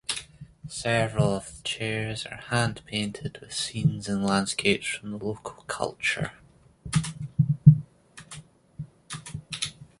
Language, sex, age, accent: English, male, 19-29, Scottish English